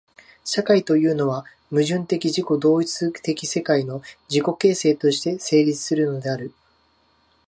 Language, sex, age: Japanese, male, 19-29